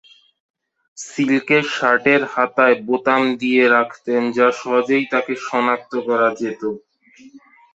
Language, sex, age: Bengali, male, 19-29